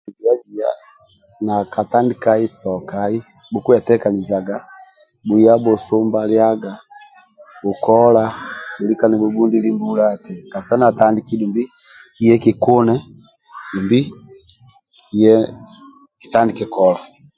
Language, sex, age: Amba (Uganda), male, 40-49